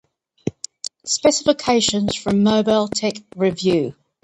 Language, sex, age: English, female, 60-69